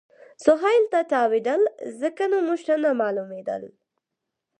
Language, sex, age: Pashto, female, under 19